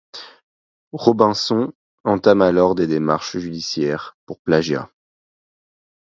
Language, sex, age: French, male, 19-29